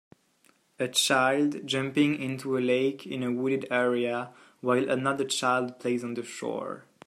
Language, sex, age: English, male, 19-29